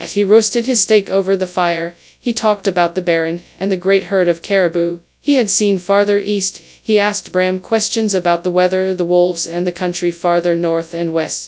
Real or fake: fake